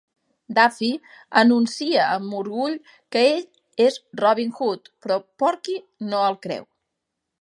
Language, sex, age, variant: Catalan, female, 40-49, Central